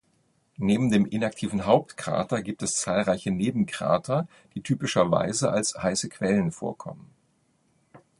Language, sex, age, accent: German, male, 50-59, Deutschland Deutsch